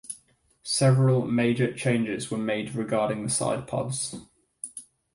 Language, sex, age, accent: English, male, 19-29, England English